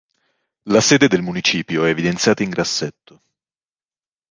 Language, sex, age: Italian, male, 19-29